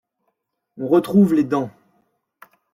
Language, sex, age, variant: French, male, 19-29, Français de métropole